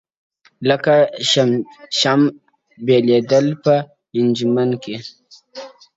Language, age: Pashto, 19-29